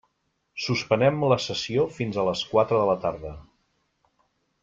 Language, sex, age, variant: Catalan, male, 40-49, Central